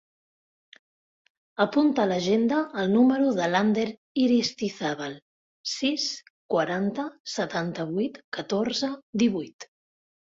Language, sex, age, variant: Catalan, female, 40-49, Central